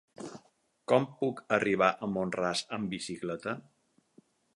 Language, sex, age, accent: Catalan, male, 50-59, mallorquí